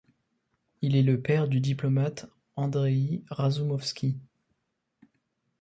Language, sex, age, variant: French, male, 19-29, Français de métropole